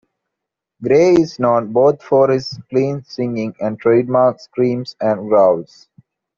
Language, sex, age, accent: English, male, 19-29, India and South Asia (India, Pakistan, Sri Lanka)